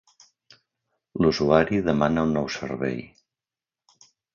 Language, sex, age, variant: Catalan, male, 50-59, Central